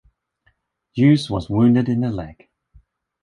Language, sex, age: English, male, 40-49